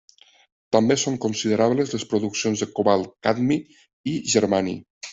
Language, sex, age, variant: Catalan, male, 40-49, Nord-Occidental